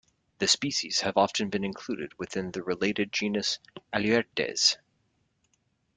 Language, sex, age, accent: English, male, 30-39, United States English